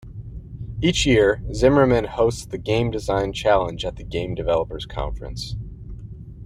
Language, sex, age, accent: English, male, 30-39, United States English